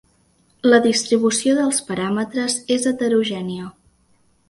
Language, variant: Catalan, Central